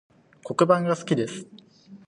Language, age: Japanese, 19-29